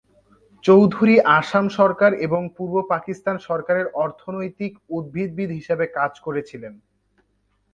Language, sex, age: Bengali, male, under 19